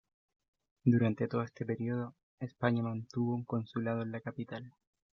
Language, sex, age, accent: Spanish, male, 19-29, Chileno: Chile, Cuyo